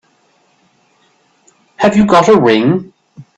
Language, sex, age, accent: English, male, 40-49, Irish English